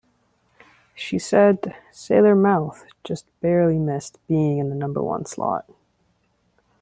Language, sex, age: English, female, 30-39